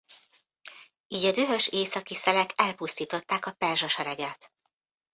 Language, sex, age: Hungarian, female, 50-59